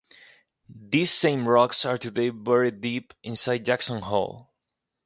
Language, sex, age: English, male, 19-29